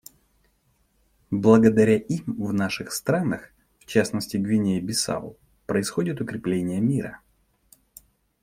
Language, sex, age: Russian, male, 30-39